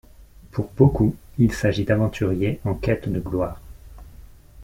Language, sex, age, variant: French, male, 30-39, Français de métropole